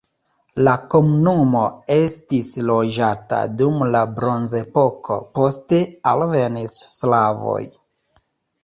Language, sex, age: Esperanto, male, 40-49